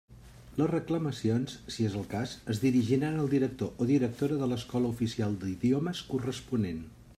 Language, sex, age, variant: Catalan, male, 50-59, Central